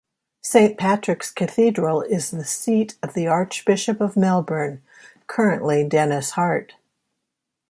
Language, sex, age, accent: English, female, 60-69, United States English